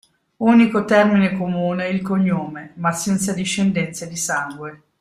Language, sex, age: Italian, female, 50-59